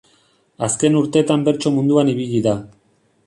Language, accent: Basque, Erdialdekoa edo Nafarra (Gipuzkoa, Nafarroa)